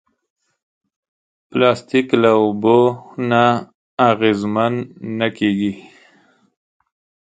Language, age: Pashto, 30-39